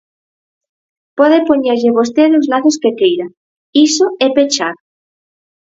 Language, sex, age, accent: Galician, female, under 19, Normativo (estándar)